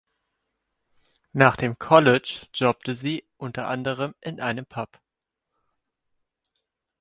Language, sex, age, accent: German, male, 19-29, Deutschland Deutsch